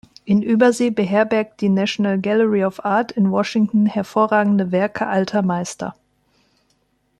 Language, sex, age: German, female, 30-39